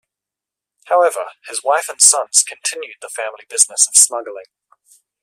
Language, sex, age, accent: English, male, 19-29, Australian English